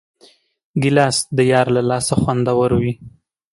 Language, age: Pashto, 19-29